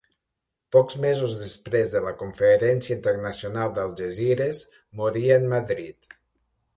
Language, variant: Catalan, Nord-Occidental